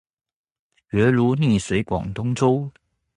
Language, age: Chinese, 30-39